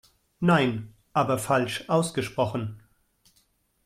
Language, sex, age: German, male, 50-59